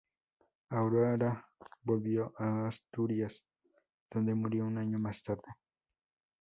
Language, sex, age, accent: Spanish, male, under 19, México